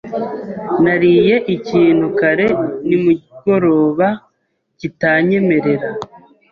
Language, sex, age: Kinyarwanda, male, 30-39